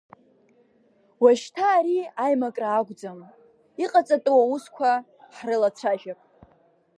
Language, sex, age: Abkhazian, female, under 19